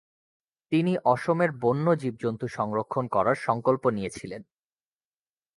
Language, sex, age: Bengali, male, 19-29